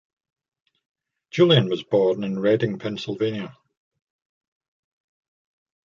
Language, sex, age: English, male, 60-69